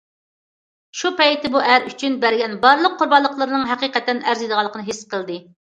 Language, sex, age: Uyghur, female, 40-49